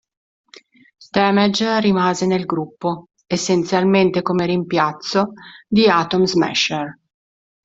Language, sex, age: Italian, female, 50-59